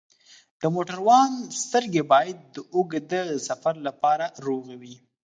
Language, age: Pashto, 19-29